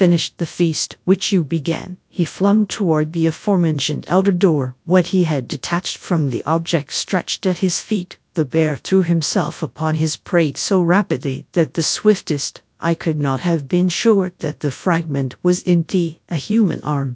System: TTS, GradTTS